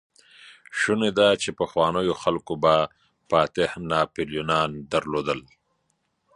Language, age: Pashto, 40-49